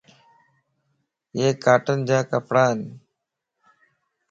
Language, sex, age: Lasi, female, 19-29